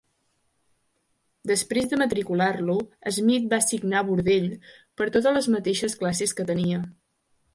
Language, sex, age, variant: Catalan, female, under 19, Central